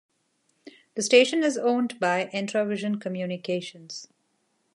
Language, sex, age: English, female, 40-49